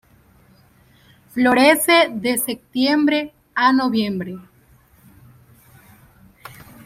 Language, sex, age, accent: Spanish, female, 19-29, Caribe: Cuba, Venezuela, Puerto Rico, República Dominicana, Panamá, Colombia caribeña, México caribeño, Costa del golfo de México